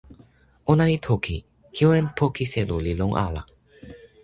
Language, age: Toki Pona, under 19